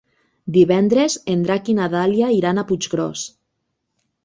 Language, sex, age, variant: Catalan, female, 19-29, Nord-Occidental